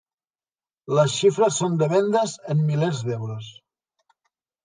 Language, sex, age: Catalan, male, 50-59